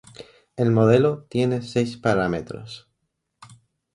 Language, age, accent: Spanish, 19-29, España: Islas Canarias